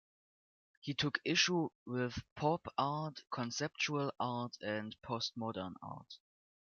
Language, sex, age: English, male, under 19